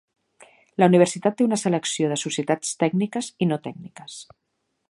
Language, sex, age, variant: Catalan, female, 40-49, Central